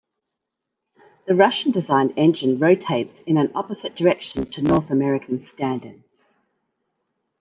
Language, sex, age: English, female, 40-49